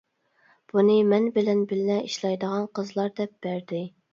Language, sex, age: Uyghur, female, 19-29